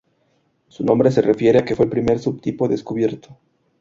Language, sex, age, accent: Spanish, male, 19-29, México